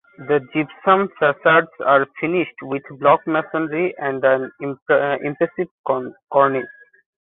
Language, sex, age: English, male, 19-29